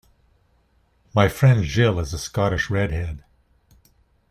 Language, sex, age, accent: English, male, 50-59, Canadian English